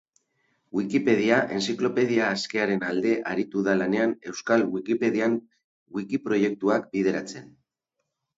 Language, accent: Basque, Mendebalekoa (Araba, Bizkaia, Gipuzkoako mendebaleko herri batzuk)